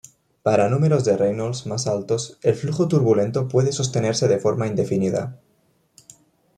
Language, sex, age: Spanish, male, 19-29